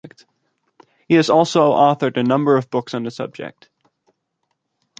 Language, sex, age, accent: English, male, under 19, United States English